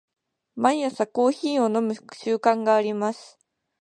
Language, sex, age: Japanese, female, 19-29